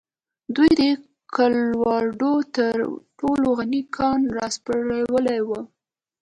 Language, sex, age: Pashto, female, 19-29